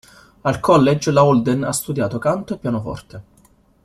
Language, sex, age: Italian, male, 19-29